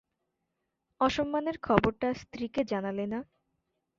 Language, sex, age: Bengali, female, 19-29